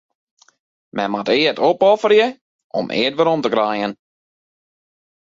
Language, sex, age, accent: Western Frisian, male, 19-29, Wâldfrysk